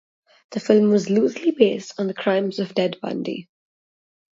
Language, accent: English, India and South Asia (India, Pakistan, Sri Lanka)